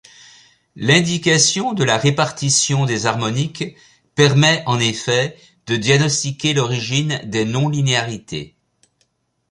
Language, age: French, 70-79